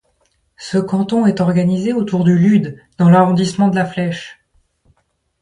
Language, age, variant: French, 30-39, Français de métropole